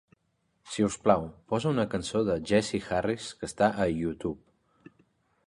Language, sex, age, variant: Catalan, male, 30-39, Central